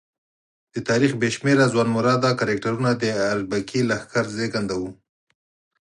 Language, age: Pashto, 30-39